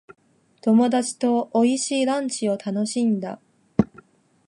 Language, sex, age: Japanese, female, 19-29